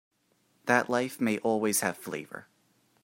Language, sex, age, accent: English, male, 19-29, United States English